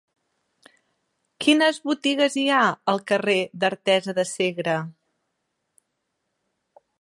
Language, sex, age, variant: Catalan, female, 40-49, Central